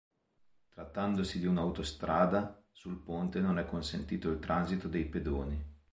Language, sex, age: Italian, male, 40-49